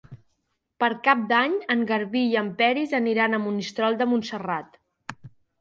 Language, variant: Catalan, Central